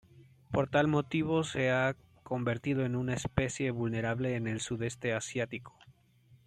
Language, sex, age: Spanish, male, 30-39